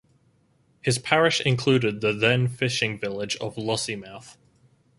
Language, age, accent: English, 19-29, Australian English